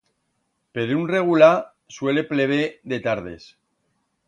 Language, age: Aragonese, 50-59